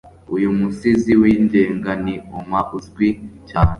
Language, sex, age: Kinyarwanda, male, under 19